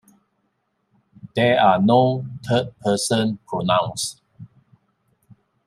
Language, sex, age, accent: English, male, 60-69, Malaysian English